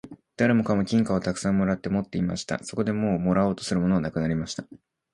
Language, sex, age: Japanese, male, 19-29